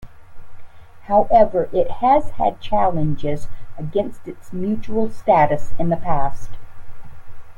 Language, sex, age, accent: English, female, 70-79, United States English